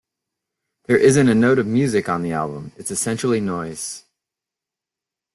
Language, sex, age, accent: English, male, 40-49, United States English